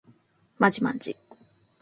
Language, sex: Japanese, female